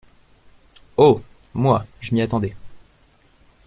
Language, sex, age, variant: French, male, 19-29, Français de métropole